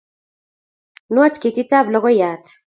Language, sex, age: Kalenjin, female, 19-29